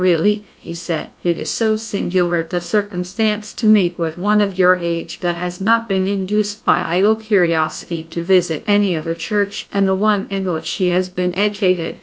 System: TTS, GlowTTS